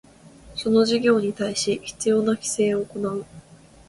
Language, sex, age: Japanese, female, 19-29